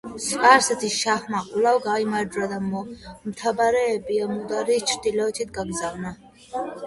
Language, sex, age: Georgian, female, under 19